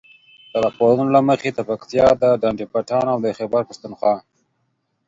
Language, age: Pashto, 19-29